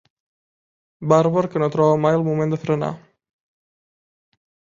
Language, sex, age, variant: Catalan, male, 19-29, Central